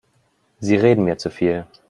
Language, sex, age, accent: German, male, 30-39, Deutschland Deutsch